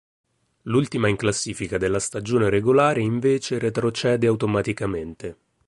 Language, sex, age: Italian, male, 30-39